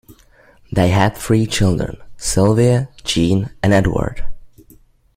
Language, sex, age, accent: English, male, under 19, United States English